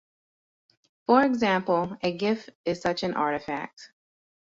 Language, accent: English, United States English